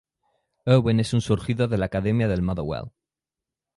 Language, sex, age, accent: Spanish, male, 19-29, España: Centro-Sur peninsular (Madrid, Toledo, Castilla-La Mancha)